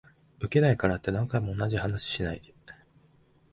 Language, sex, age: Japanese, male, 19-29